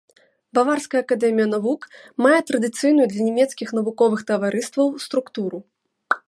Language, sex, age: Belarusian, female, 19-29